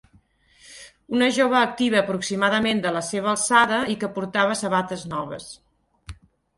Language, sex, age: Catalan, female, 50-59